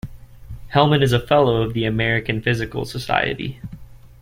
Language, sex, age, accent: English, male, 19-29, United States English